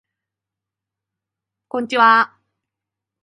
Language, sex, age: Japanese, female, 19-29